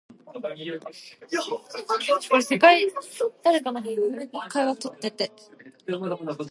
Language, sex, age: English, female, under 19